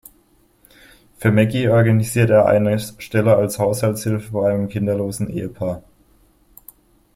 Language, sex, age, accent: German, male, 19-29, Deutschland Deutsch